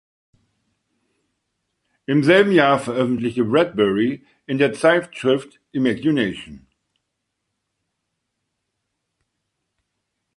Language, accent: German, Deutschland Deutsch